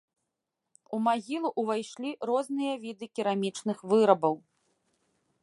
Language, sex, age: Belarusian, female, 30-39